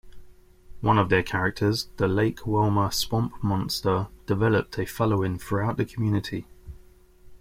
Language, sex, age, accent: English, male, 30-39, England English